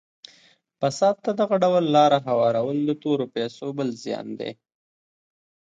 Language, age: Pashto, 19-29